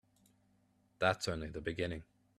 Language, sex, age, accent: English, male, 30-39, Australian English